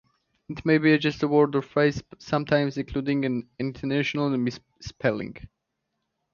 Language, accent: English, United States English